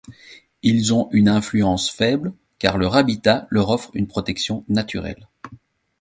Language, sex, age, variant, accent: French, male, 40-49, Français d'Europe, Français de Belgique